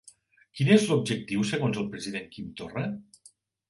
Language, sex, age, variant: Catalan, male, 50-59, Nord-Occidental